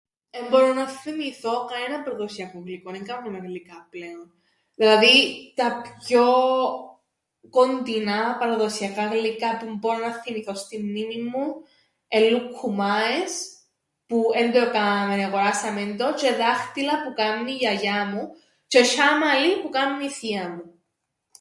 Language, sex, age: Greek, female, 19-29